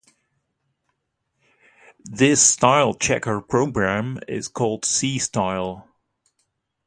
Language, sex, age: English, male, 30-39